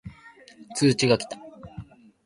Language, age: Japanese, 19-29